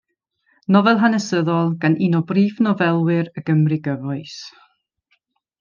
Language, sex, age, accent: Welsh, female, 30-39, Y Deyrnas Unedig Cymraeg